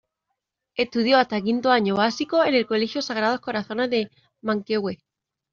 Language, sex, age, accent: Spanish, female, 19-29, España: Sur peninsular (Andalucia, Extremadura, Murcia)